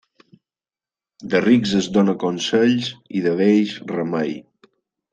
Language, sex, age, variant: Catalan, male, 40-49, Balear